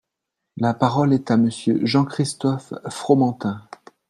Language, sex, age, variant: French, male, 40-49, Français de métropole